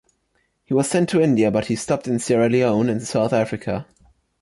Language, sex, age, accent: English, male, under 19, United States English